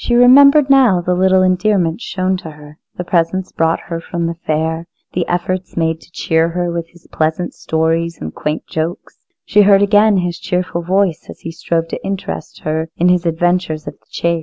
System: none